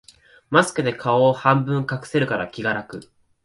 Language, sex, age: Japanese, male, 19-29